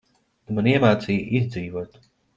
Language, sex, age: Latvian, male, 19-29